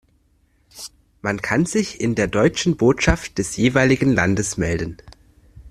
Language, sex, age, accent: German, male, 30-39, Deutschland Deutsch